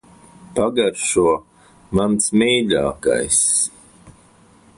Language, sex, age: Latvian, male, 40-49